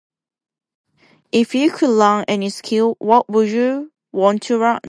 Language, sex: English, female